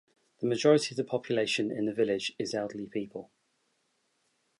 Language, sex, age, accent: English, male, 40-49, England English